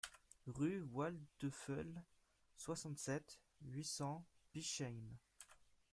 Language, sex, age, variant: French, male, under 19, Français de métropole